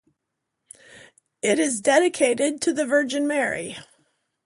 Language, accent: English, United States English